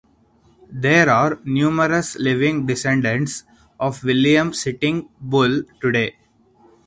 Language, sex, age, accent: English, male, 19-29, India and South Asia (India, Pakistan, Sri Lanka)